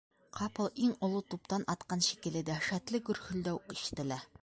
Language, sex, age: Bashkir, female, 30-39